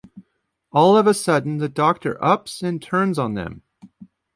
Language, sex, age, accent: English, male, 50-59, United States English